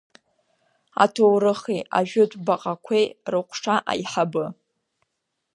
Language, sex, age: Abkhazian, female, under 19